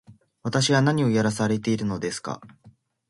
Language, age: Japanese, 19-29